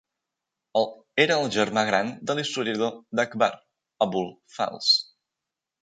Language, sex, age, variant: Catalan, male, 19-29, Balear